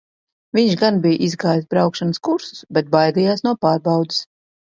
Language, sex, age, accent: Latvian, female, 40-49, Riga